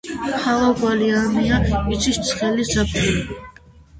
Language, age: Georgian, 19-29